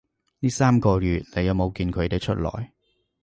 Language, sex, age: Cantonese, male, 30-39